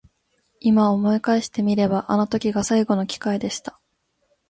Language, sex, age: Japanese, female, 19-29